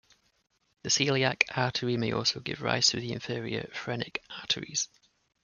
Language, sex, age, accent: English, male, 30-39, England English